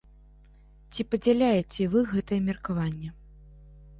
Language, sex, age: Belarusian, female, 30-39